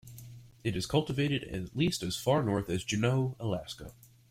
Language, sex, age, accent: English, male, 19-29, United States English